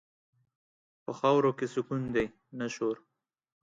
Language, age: Pashto, 19-29